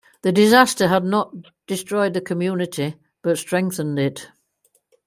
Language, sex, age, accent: English, female, 60-69, England English